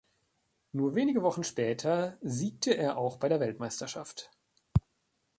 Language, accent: German, Deutschland Deutsch